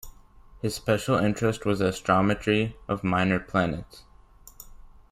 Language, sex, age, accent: English, male, under 19, United States English